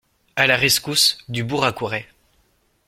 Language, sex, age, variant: French, male, 19-29, Français de métropole